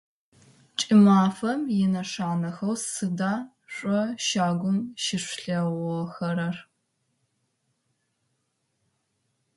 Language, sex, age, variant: Adyghe, female, 30-39, Адыгабзэ (Кирил, пстэумэ зэдыряе)